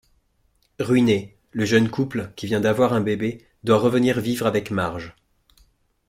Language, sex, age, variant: French, male, 40-49, Français de métropole